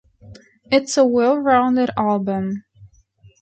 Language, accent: English, United States English